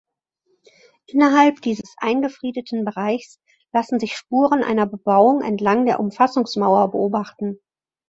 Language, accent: German, Deutschland Deutsch